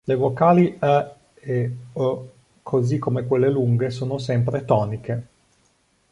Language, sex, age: Italian, male, 40-49